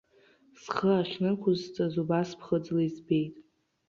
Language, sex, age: Abkhazian, female, 19-29